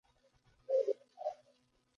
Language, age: English, 19-29